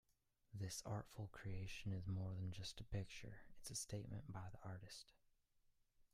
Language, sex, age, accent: English, male, 19-29, United States English